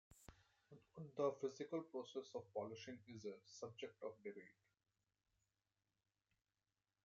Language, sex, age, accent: English, male, 30-39, India and South Asia (India, Pakistan, Sri Lanka)